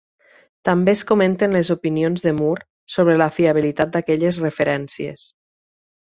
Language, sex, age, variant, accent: Catalan, female, 19-29, Nord-Occidental, Lleidatà